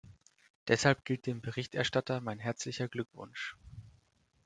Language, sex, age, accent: German, male, 19-29, Deutschland Deutsch